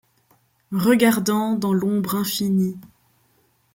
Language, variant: French, Français de métropole